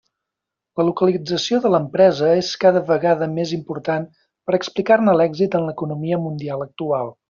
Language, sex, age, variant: Catalan, male, 40-49, Central